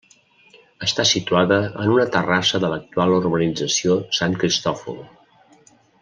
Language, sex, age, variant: Catalan, male, 60-69, Central